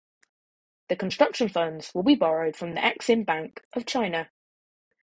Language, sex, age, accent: English, male, under 19, England English